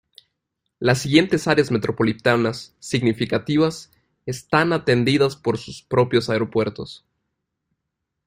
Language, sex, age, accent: Spanish, male, 19-29, México